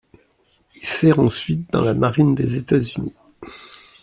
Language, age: French, 50-59